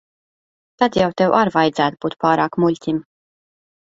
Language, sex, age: Latvian, female, 30-39